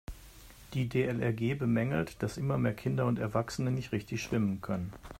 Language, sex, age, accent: German, male, 50-59, Deutschland Deutsch